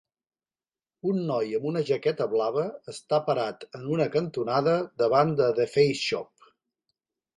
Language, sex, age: Catalan, male, 50-59